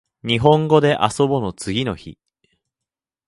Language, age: Japanese, 19-29